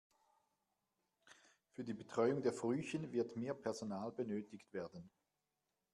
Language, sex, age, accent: German, male, 50-59, Schweizerdeutsch